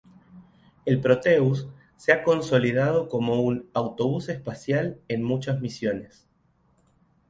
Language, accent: Spanish, Rioplatense: Argentina, Uruguay, este de Bolivia, Paraguay